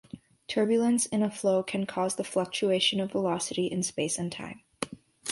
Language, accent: English, United States English